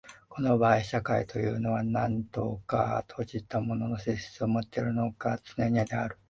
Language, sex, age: Japanese, male, 30-39